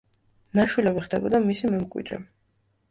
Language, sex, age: Georgian, female, 19-29